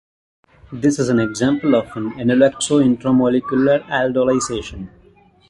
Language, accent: English, India and South Asia (India, Pakistan, Sri Lanka)